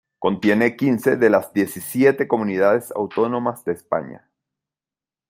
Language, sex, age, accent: Spanish, male, 40-49, Caribe: Cuba, Venezuela, Puerto Rico, República Dominicana, Panamá, Colombia caribeña, México caribeño, Costa del golfo de México